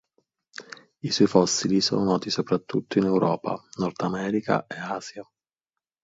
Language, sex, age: Italian, male, 19-29